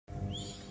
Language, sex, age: Kelabit, female, 70-79